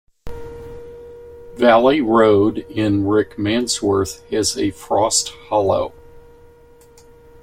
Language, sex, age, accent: English, male, 60-69, United States English